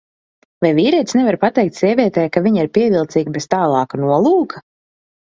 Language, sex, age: Latvian, female, 19-29